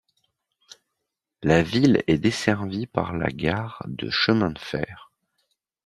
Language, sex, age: French, male, 40-49